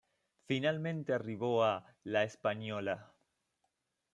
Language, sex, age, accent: Spanish, male, 30-39, Rioplatense: Argentina, Uruguay, este de Bolivia, Paraguay